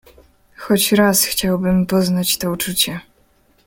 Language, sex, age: Polish, female, 19-29